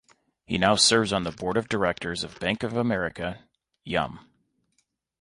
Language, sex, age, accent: English, male, 30-39, United States English